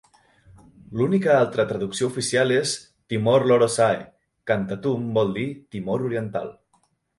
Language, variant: Catalan, Central